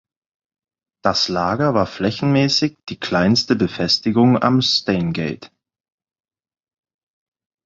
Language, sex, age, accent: German, male, 19-29, Deutschland Deutsch; Britisches Deutsch